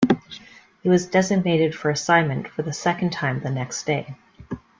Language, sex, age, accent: English, female, 19-29, Canadian English